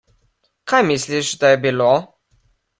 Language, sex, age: Slovenian, male, under 19